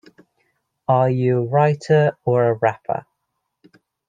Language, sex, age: English, male, under 19